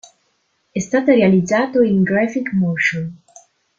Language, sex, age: Italian, female, 19-29